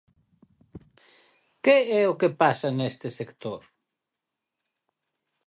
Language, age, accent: Galician, 40-49, Atlántico (seseo e gheada)